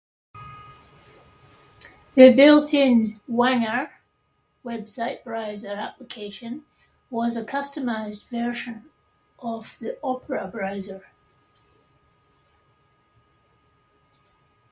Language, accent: English, Scottish English